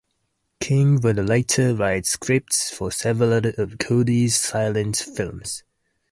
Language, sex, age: English, male, 19-29